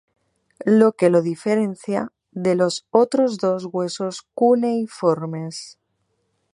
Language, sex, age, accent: Spanish, female, 30-39, España: Norte peninsular (Asturias, Castilla y León, Cantabria, País Vasco, Navarra, Aragón, La Rioja, Guadalajara, Cuenca)